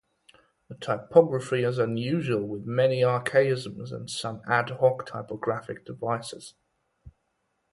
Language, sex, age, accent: English, male, 19-29, England English